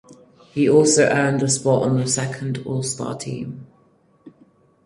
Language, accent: English, England English